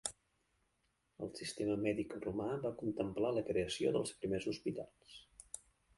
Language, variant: Catalan, Central